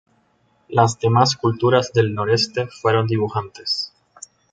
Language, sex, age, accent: Spanish, male, 19-29, Caribe: Cuba, Venezuela, Puerto Rico, República Dominicana, Panamá, Colombia caribeña, México caribeño, Costa del golfo de México